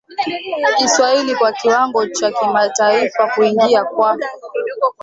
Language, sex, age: Swahili, female, 19-29